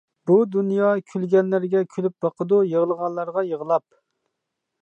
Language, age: Uyghur, 40-49